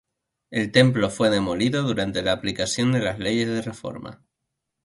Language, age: Spanish, 19-29